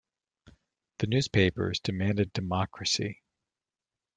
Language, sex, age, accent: English, male, 40-49, United States English